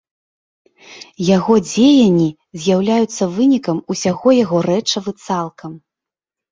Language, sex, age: Belarusian, female, 19-29